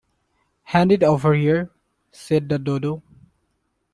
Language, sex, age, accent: English, male, 19-29, India and South Asia (India, Pakistan, Sri Lanka)